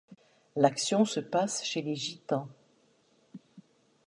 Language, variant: French, Français de métropole